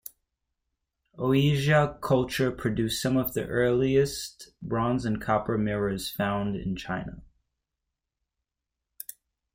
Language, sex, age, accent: English, male, 19-29, United States English